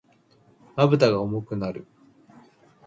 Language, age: Japanese, 30-39